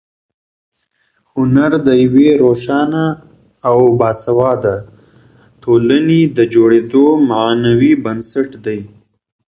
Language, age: Pashto, 19-29